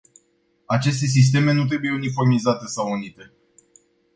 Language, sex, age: Romanian, male, 19-29